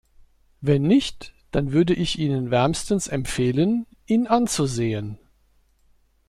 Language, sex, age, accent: German, male, 50-59, Deutschland Deutsch